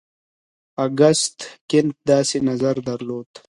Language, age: Pashto, 30-39